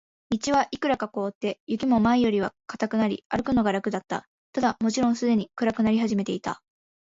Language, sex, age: Japanese, female, 19-29